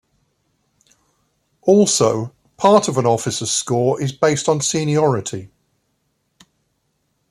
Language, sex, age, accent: English, male, 60-69, England English